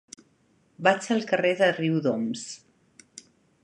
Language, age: Catalan, 50-59